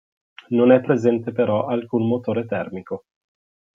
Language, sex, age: Italian, male, 19-29